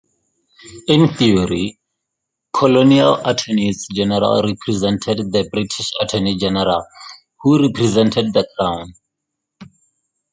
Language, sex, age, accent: English, male, 19-29, Southern African (South Africa, Zimbabwe, Namibia)